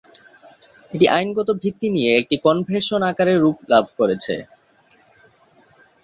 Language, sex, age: Bengali, male, 19-29